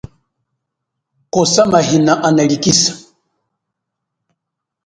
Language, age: Chokwe, 40-49